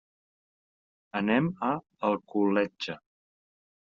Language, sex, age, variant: Catalan, male, 30-39, Central